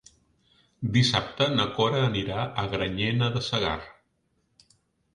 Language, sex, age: Catalan, male, 50-59